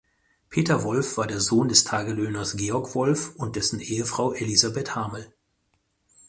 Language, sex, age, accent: German, male, 40-49, Deutschland Deutsch